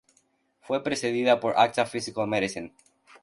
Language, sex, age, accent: Spanish, male, under 19, Rioplatense: Argentina, Uruguay, este de Bolivia, Paraguay